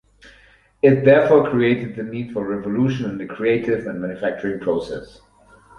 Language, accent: English, German